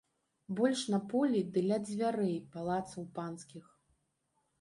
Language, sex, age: Belarusian, female, 40-49